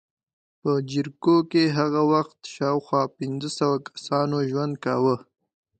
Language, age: Pashto, 19-29